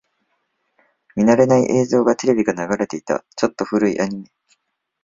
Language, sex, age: Japanese, male, 19-29